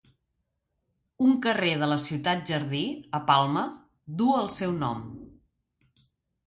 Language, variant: Catalan, Central